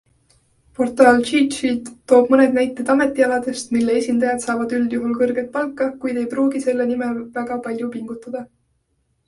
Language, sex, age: Estonian, female, 19-29